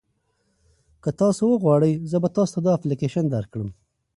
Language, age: Pashto, 19-29